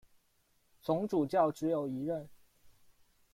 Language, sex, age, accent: Chinese, male, 19-29, 出生地：四川省